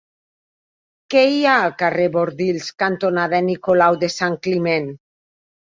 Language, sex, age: Catalan, female, 40-49